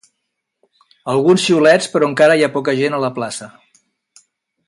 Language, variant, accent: Catalan, Central, central